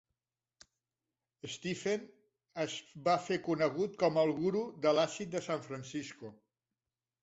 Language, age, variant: Catalan, 50-59, Central